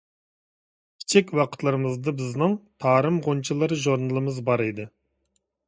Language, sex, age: Uyghur, male, 40-49